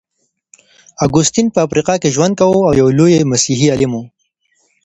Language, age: Pashto, 19-29